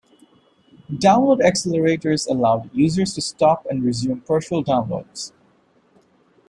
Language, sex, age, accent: English, male, 30-39, India and South Asia (India, Pakistan, Sri Lanka)